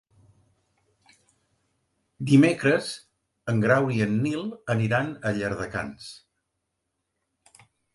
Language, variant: Catalan, Central